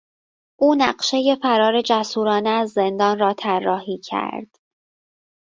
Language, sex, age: Persian, female, 19-29